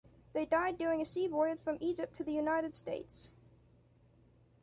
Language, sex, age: English, male, under 19